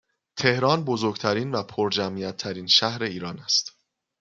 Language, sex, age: Persian, male, 30-39